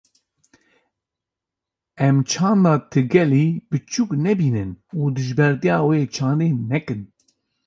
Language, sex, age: Kurdish, male, 40-49